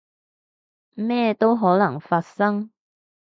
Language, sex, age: Cantonese, female, 30-39